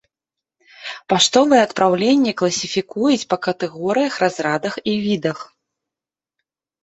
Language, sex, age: Belarusian, female, 30-39